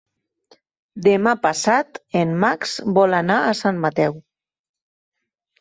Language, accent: Catalan, valencià